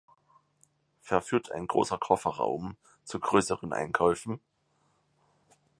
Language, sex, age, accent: German, male, 19-29, Deutschland Deutsch